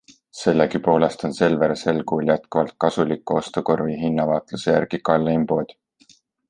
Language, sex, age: Estonian, male, 19-29